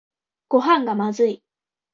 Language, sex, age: Japanese, female, 19-29